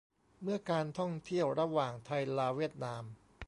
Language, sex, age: Thai, male, 50-59